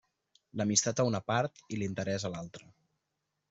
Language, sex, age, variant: Catalan, male, 19-29, Central